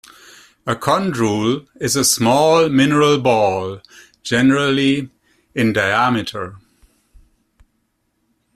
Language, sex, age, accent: English, male, 50-59, Canadian English